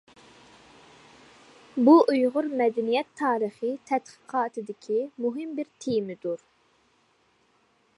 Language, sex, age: Uyghur, female, under 19